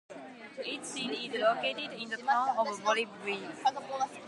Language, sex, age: English, female, 19-29